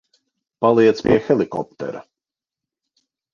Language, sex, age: Latvian, male, 50-59